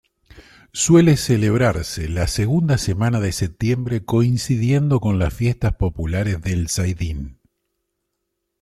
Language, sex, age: Spanish, male, 50-59